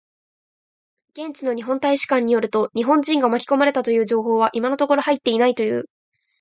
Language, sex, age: Japanese, female, 19-29